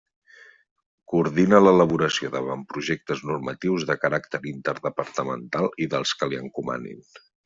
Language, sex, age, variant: Catalan, male, 19-29, Central